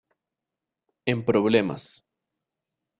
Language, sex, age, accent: Spanish, male, 19-29, Caribe: Cuba, Venezuela, Puerto Rico, República Dominicana, Panamá, Colombia caribeña, México caribeño, Costa del golfo de México